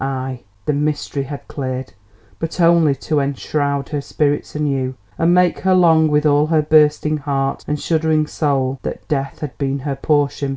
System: none